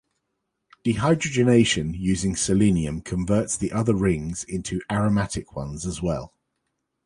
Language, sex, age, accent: English, male, 40-49, England English